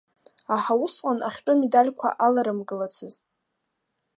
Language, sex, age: Abkhazian, female, under 19